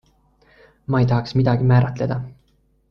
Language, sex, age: Estonian, male, 19-29